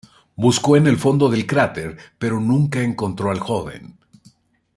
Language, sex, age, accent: Spanish, male, 40-49, México